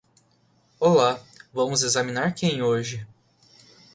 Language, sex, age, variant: Portuguese, male, 19-29, Portuguese (Brasil)